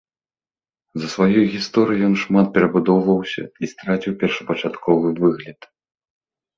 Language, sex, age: Belarusian, male, 30-39